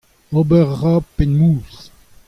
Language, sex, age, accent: Breton, male, 60-69, Kerneveg